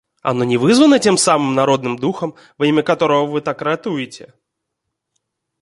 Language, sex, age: Russian, male, 19-29